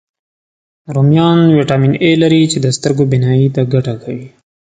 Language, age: Pashto, 19-29